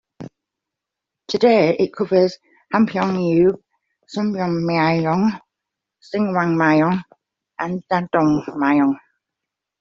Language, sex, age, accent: English, female, 40-49, England English